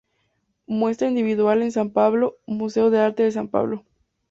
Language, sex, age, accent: Spanish, female, under 19, México